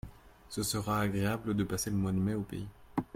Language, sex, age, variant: French, male, 19-29, Français de métropole